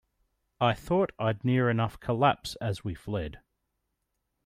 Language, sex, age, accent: English, male, 30-39, Australian English